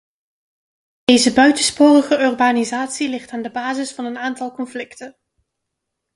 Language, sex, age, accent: Dutch, female, 30-39, Nederlands Nederlands